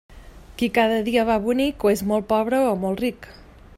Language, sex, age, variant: Catalan, female, 30-39, Central